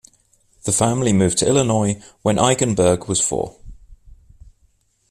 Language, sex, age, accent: English, male, 30-39, England English